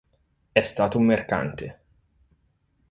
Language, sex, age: Italian, male, 30-39